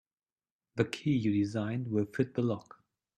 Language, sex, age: English, male, 30-39